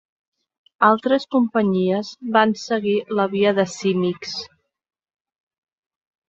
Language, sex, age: Catalan, female, 40-49